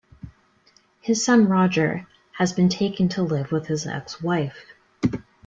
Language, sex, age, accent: English, female, 19-29, Canadian English